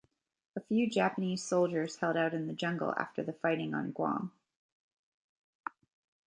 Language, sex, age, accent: English, female, 30-39, United States English